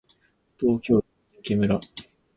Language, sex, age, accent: Japanese, male, 19-29, 標準語